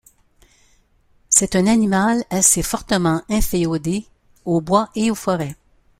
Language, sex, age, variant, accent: French, female, 70-79, Français d'Amérique du Nord, Français du Canada